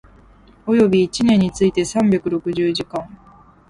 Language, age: Japanese, 19-29